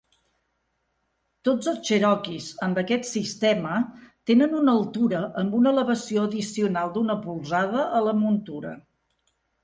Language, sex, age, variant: Catalan, female, 60-69, Central